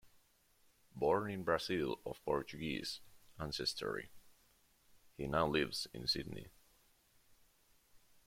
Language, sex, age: English, male, 19-29